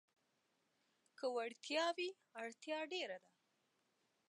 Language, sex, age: Pashto, female, 19-29